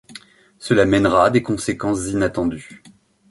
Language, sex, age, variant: French, male, 40-49, Français de métropole